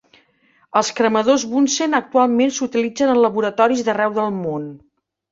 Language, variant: Catalan, Central